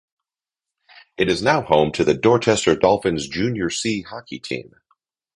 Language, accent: English, United States English